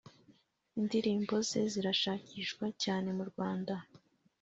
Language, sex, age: Kinyarwanda, female, 19-29